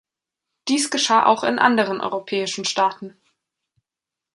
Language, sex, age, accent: German, female, 19-29, Deutschland Deutsch